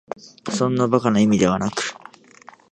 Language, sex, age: Japanese, male, 19-29